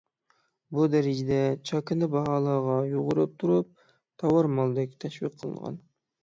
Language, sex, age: Uyghur, male, 19-29